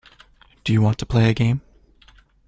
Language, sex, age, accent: English, male, 19-29, Canadian English